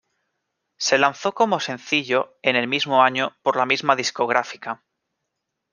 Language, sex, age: Spanish, male, 19-29